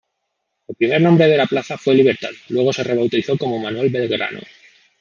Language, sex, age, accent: Spanish, male, 19-29, España: Centro-Sur peninsular (Madrid, Toledo, Castilla-La Mancha)